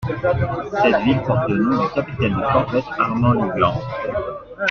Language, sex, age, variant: French, male, 40-49, Français de métropole